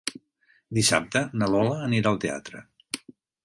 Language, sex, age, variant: Catalan, male, 70-79, Central